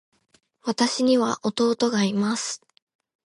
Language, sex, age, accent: Japanese, female, 19-29, 標準語